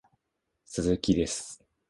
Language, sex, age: Japanese, male, 19-29